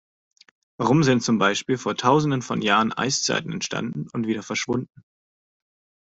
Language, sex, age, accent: German, male, 30-39, Deutschland Deutsch